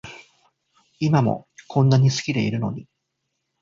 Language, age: Japanese, 50-59